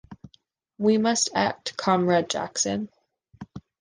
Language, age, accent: English, 19-29, United States English